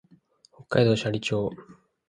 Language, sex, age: Japanese, male, 19-29